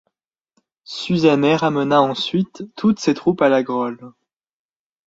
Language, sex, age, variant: French, male, 19-29, Français de métropole